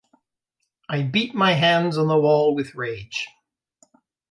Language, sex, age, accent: English, male, 50-59, United States English